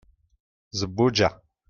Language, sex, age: Kabyle, male, 50-59